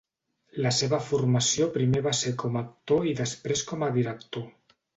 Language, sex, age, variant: Catalan, male, 50-59, Central